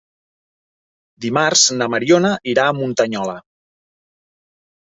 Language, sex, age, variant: Catalan, male, 40-49, Central